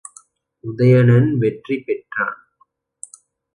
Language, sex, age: Tamil, male, 19-29